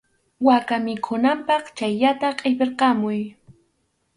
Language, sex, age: Arequipa-La Unión Quechua, female, 19-29